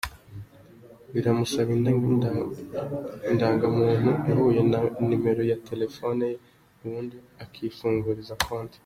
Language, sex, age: Kinyarwanda, male, 19-29